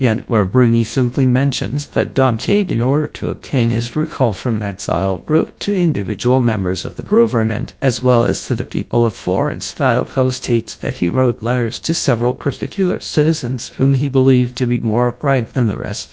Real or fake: fake